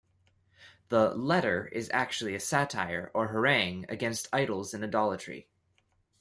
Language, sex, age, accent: English, male, 19-29, Canadian English